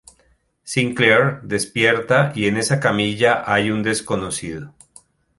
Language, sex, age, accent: Spanish, male, 40-49, Andino-Pacífico: Colombia, Perú, Ecuador, oeste de Bolivia y Venezuela andina